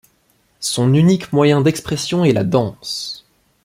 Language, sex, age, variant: French, male, 19-29, Français de métropole